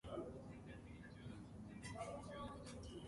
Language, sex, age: English, male, 19-29